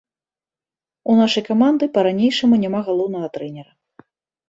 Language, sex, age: Belarusian, female, 30-39